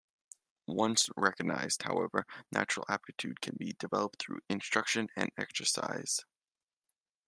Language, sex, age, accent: English, male, 19-29, United States English